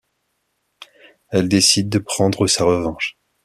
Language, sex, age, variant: French, male, 30-39, Français de métropole